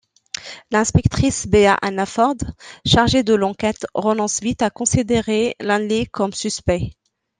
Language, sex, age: French, female, 30-39